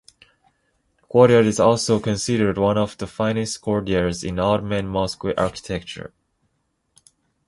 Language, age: English, 19-29